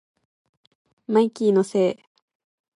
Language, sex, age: Japanese, female, 19-29